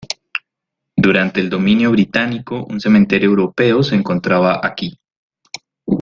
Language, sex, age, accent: Spanish, male, 19-29, Andino-Pacífico: Colombia, Perú, Ecuador, oeste de Bolivia y Venezuela andina